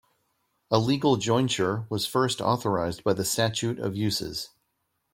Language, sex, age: English, male, 30-39